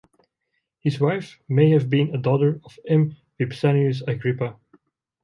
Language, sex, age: English, male, 19-29